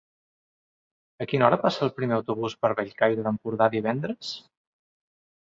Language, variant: Catalan, Central